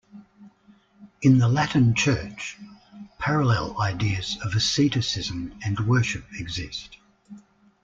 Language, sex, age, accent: English, male, 60-69, Australian English